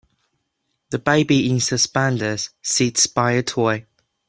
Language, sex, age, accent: English, male, 19-29, England English